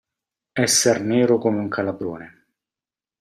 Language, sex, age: Italian, male, 40-49